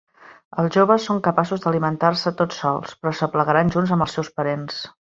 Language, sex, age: Catalan, female, 40-49